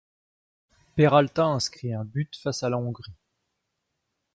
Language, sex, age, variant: French, male, 30-39, Français de métropole